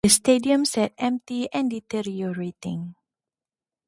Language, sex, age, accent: English, female, 30-39, Malaysian English